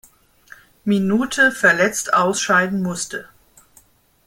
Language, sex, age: German, male, 50-59